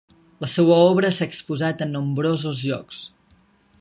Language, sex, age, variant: Catalan, male, 19-29, Nord-Occidental